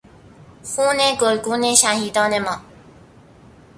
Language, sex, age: Persian, female, under 19